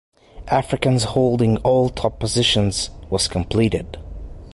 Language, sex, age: English, male, 19-29